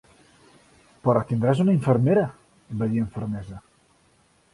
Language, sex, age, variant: Catalan, male, 50-59, Central